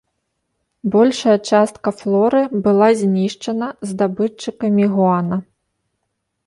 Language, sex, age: Belarusian, female, 30-39